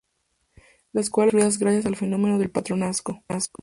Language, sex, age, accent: Spanish, female, under 19, México